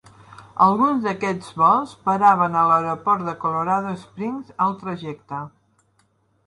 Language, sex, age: Catalan, female, 60-69